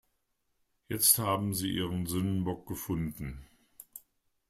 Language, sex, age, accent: German, male, 60-69, Deutschland Deutsch